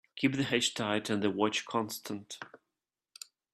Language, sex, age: English, male, 40-49